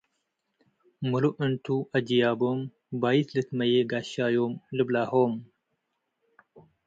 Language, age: Tigre, 19-29